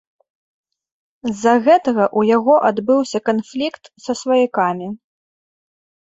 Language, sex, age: Belarusian, female, 30-39